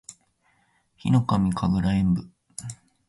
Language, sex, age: Japanese, male, 19-29